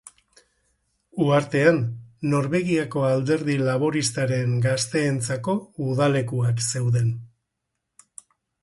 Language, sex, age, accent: Basque, male, 60-69, Mendebalekoa (Araba, Bizkaia, Gipuzkoako mendebaleko herri batzuk)